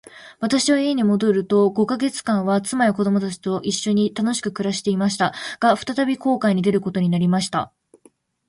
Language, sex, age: Japanese, female, 19-29